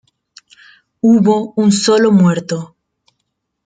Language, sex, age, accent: Spanish, female, 19-29, México